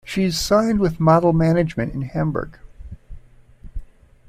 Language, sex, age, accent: English, male, 60-69, United States English